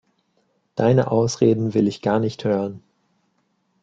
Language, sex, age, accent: German, male, 19-29, Deutschland Deutsch